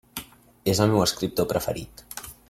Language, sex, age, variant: Catalan, male, under 19, Central